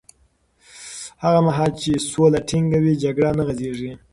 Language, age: Pashto, under 19